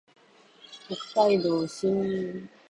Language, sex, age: Japanese, female, under 19